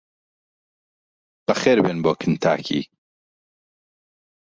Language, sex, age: Central Kurdish, male, 40-49